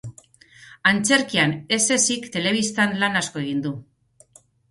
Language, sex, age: Basque, female, 40-49